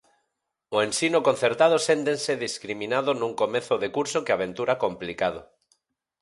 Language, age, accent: Galician, 40-49, Normativo (estándar)